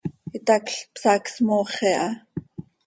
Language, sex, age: Seri, female, 40-49